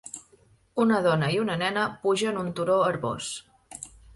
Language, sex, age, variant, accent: Catalan, female, 30-39, Central, nord-oriental; Empordanès